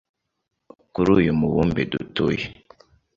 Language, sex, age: Kinyarwanda, male, under 19